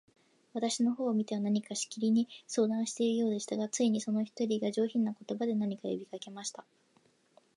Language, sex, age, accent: Japanese, female, 19-29, 標準語